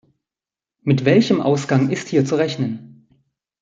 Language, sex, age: German, male, 30-39